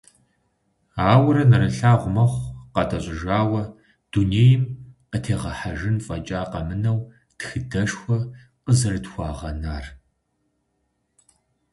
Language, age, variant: Kabardian, 30-39, Адыгэбзэ (Къэбэрдей, Кирил, псоми зэдай)